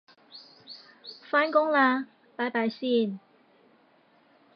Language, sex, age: Cantonese, female, 40-49